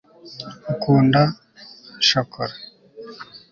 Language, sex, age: Kinyarwanda, male, 19-29